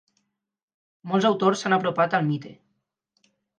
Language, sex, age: Catalan, male, 19-29